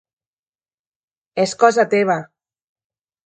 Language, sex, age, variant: Catalan, female, 40-49, Central